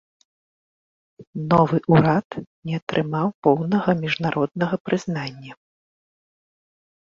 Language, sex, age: Belarusian, female, 40-49